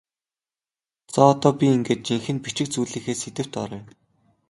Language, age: Mongolian, 19-29